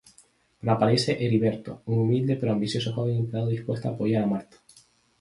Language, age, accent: Spanish, 19-29, España: Islas Canarias